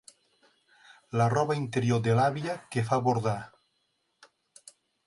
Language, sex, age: Catalan, male, 60-69